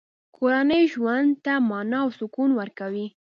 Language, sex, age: Pashto, female, 19-29